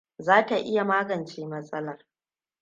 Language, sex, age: Hausa, female, 30-39